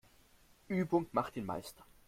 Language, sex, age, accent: German, male, 19-29, Deutschland Deutsch